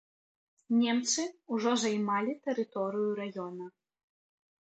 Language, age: Belarusian, 19-29